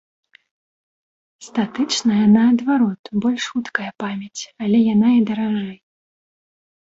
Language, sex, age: Belarusian, female, 19-29